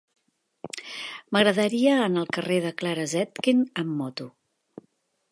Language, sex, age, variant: Catalan, female, 60-69, Central